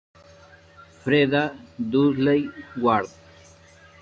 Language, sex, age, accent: Spanish, male, 40-49, Andino-Pacífico: Colombia, Perú, Ecuador, oeste de Bolivia y Venezuela andina